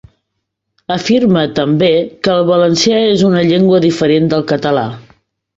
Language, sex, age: Catalan, female, 40-49